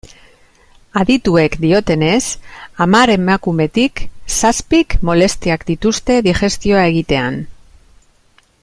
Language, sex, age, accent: Basque, female, 40-49, Mendebalekoa (Araba, Bizkaia, Gipuzkoako mendebaleko herri batzuk)